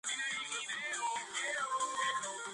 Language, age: Georgian, 90+